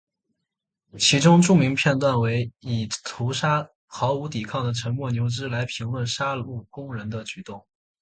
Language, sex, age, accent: Chinese, male, 19-29, 普通话